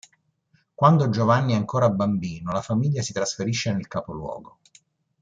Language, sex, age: Italian, male, 60-69